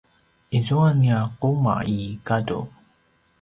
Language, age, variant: Paiwan, 30-39, pinayuanan a kinaikacedasan (東排灣語)